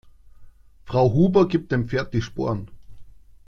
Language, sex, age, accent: German, male, 30-39, Österreichisches Deutsch